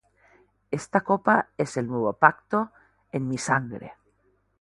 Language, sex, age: Spanish, female, 40-49